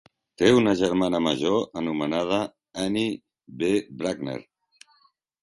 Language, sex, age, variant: Catalan, female, 40-49, Central